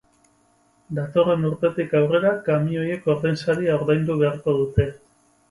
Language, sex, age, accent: Basque, male, 30-39, Mendebalekoa (Araba, Bizkaia, Gipuzkoako mendebaleko herri batzuk)